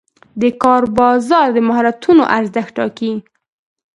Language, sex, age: Pashto, female, under 19